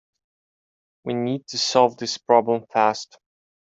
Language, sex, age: English, male, 19-29